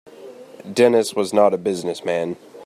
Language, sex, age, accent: English, male, 19-29, United States English